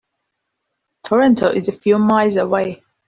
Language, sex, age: English, female, 19-29